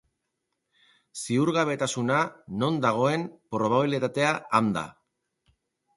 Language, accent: Basque, Erdialdekoa edo Nafarra (Gipuzkoa, Nafarroa)